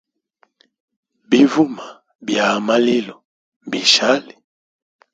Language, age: Hemba, 19-29